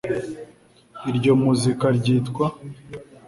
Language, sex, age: Kinyarwanda, male, 19-29